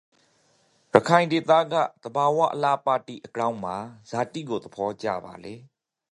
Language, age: Rakhine, 30-39